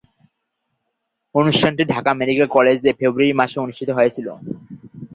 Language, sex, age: Bengali, male, 19-29